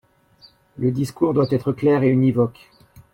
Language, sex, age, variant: French, male, 40-49, Français de métropole